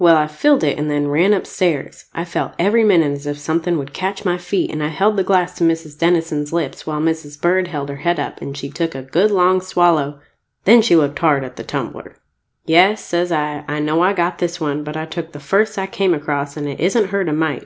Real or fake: real